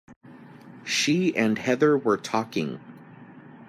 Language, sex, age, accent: English, male, 30-39, United States English